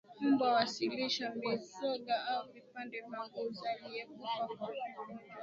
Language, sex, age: Swahili, female, 19-29